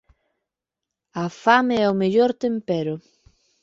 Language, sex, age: Galician, female, 30-39